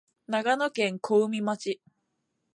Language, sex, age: Japanese, female, 19-29